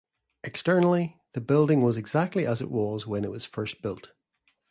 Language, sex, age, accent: English, male, 40-49, Northern Irish